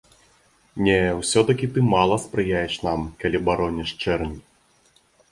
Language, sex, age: Belarusian, male, 30-39